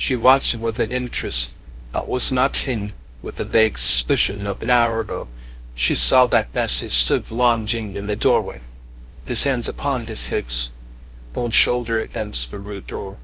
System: TTS, VITS